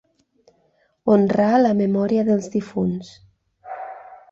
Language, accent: Catalan, central; nord-occidental